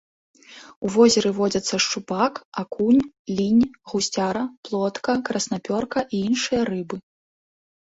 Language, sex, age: Belarusian, female, 19-29